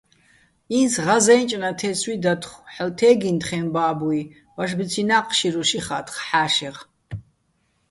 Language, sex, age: Bats, female, 30-39